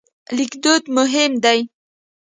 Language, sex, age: Pashto, female, 19-29